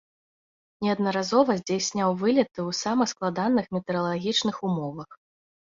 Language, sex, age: Belarusian, female, 19-29